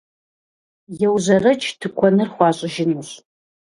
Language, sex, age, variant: Kabardian, female, 40-49, Адыгэбзэ (Къэбэрдей, Кирил, Урысей)